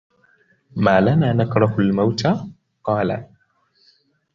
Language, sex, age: Arabic, male, 19-29